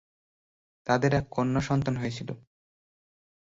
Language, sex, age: Bengali, male, 19-29